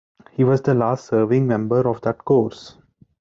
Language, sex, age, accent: English, male, 19-29, India and South Asia (India, Pakistan, Sri Lanka)